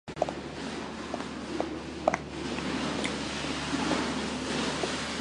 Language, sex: Japanese, female